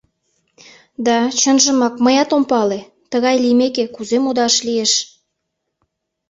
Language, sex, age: Mari, female, 19-29